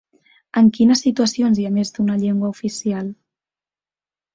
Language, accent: Catalan, Camp de Tarragona